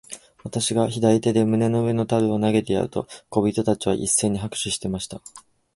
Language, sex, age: Japanese, male, 19-29